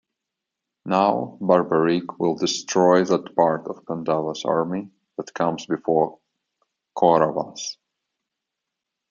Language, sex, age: English, male, 30-39